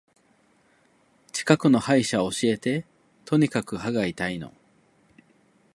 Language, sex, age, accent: Japanese, male, 30-39, 関西弁